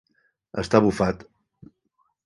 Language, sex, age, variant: Catalan, male, 60-69, Central